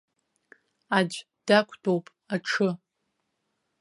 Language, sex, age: Abkhazian, female, 19-29